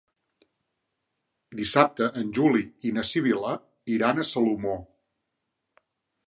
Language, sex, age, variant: Catalan, male, 40-49, Central